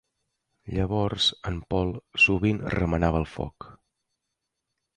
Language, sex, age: Catalan, male, 30-39